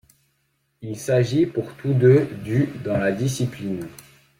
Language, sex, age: French, male, under 19